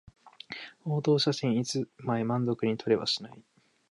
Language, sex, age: Japanese, male, 19-29